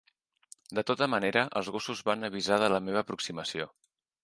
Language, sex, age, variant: Catalan, male, 40-49, Central